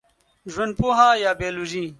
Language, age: Pashto, 19-29